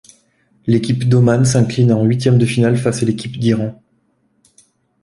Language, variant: French, Français de métropole